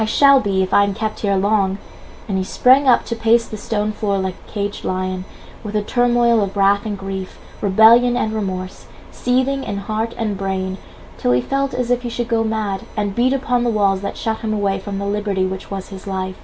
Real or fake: real